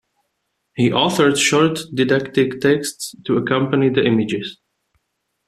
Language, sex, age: English, male, 19-29